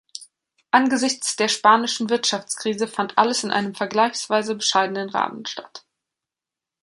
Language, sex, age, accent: German, female, 19-29, Deutschland Deutsch